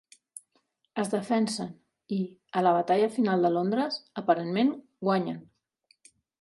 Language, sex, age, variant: Catalan, female, 40-49, Central